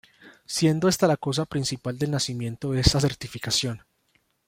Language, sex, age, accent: Spanish, male, 19-29, Andino-Pacífico: Colombia, Perú, Ecuador, oeste de Bolivia y Venezuela andina